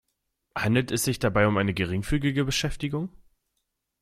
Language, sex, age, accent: German, male, 19-29, Deutschland Deutsch